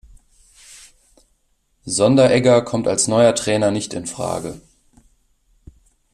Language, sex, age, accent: German, male, 19-29, Deutschland Deutsch